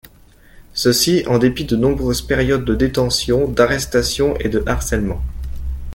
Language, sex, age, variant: French, male, under 19, Français de métropole